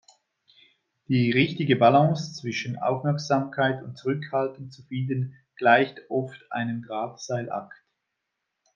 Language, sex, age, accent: German, male, 50-59, Schweizerdeutsch